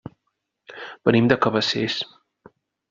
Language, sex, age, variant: Catalan, male, 30-39, Central